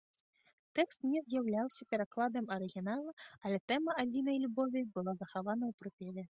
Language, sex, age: Belarusian, female, under 19